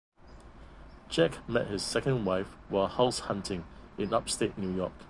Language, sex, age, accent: English, male, 50-59, Singaporean English